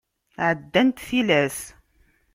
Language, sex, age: Kabyle, female, 30-39